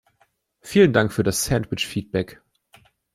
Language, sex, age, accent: German, male, 19-29, Deutschland Deutsch